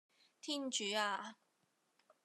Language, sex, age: Cantonese, female, 30-39